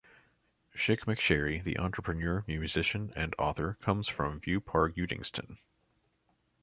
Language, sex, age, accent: English, male, 30-39, United States English